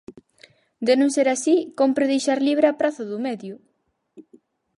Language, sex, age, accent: Galician, female, under 19, Central (gheada)